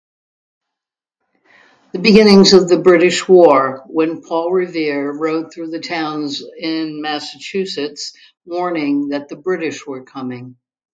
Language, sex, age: English, female, 70-79